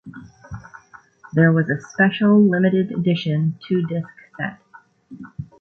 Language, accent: English, United States English